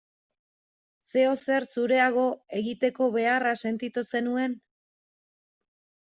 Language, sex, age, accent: Basque, female, 30-39, Erdialdekoa edo Nafarra (Gipuzkoa, Nafarroa)